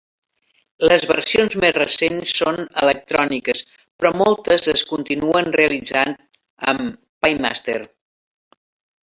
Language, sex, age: Catalan, female, 70-79